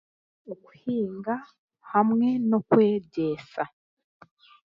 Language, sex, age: Chiga, female, 19-29